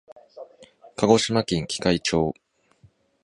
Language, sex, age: Japanese, male, 19-29